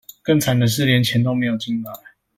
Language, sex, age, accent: Chinese, male, 19-29, 出生地：臺北市